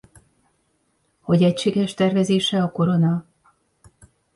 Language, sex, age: Hungarian, female, 40-49